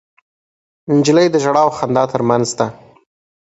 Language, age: Pashto, 19-29